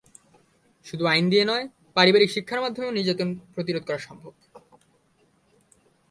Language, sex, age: Bengali, male, under 19